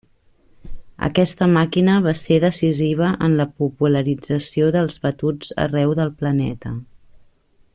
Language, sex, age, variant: Catalan, female, 40-49, Nord-Occidental